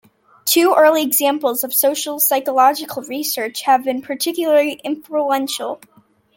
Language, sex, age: English, female, under 19